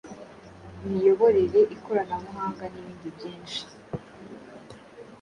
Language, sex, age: Kinyarwanda, female, under 19